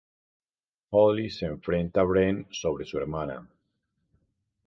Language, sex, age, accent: Spanish, male, 40-49, Andino-Pacífico: Colombia, Perú, Ecuador, oeste de Bolivia y Venezuela andina